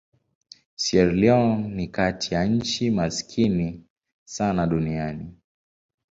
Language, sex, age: Swahili, male, 19-29